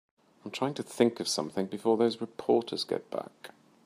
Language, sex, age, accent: English, male, 40-49, England English